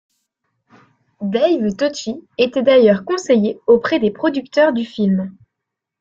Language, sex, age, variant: French, female, 19-29, Français de métropole